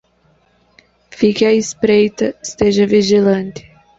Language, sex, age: Portuguese, female, 19-29